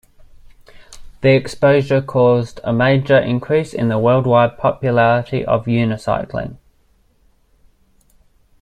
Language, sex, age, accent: English, male, 30-39, Australian English